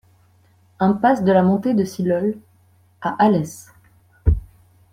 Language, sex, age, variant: French, female, 19-29, Français de métropole